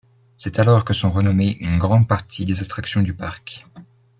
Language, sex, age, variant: French, male, 19-29, Français de métropole